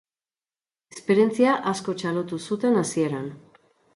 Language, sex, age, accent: Basque, female, 19-29, Mendebalekoa (Araba, Bizkaia, Gipuzkoako mendebaleko herri batzuk)